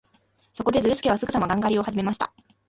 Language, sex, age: Japanese, female, 19-29